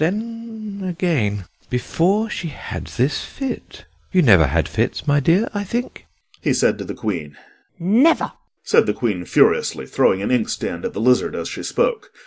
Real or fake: real